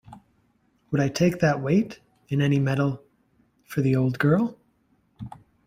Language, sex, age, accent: English, male, 40-49, United States English